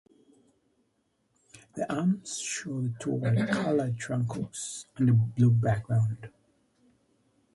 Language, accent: English, England English